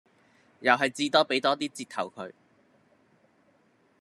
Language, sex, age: Cantonese, female, 19-29